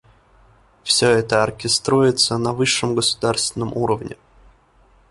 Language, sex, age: Russian, male, 19-29